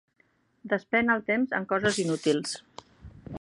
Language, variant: Catalan, Central